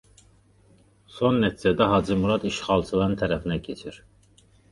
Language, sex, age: Azerbaijani, male, 30-39